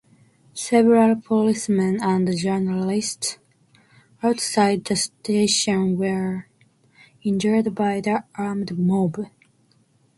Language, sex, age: English, female, 19-29